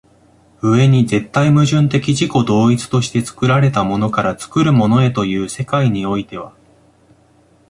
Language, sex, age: Japanese, male, 19-29